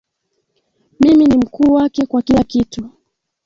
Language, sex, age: Swahili, female, 19-29